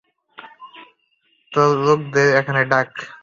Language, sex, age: Bengali, male, 19-29